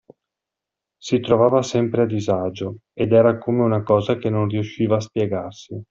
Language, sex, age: Italian, male, 40-49